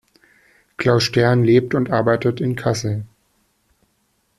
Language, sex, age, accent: German, male, 19-29, Deutschland Deutsch